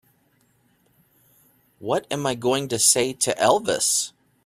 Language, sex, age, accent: English, male, 30-39, United States English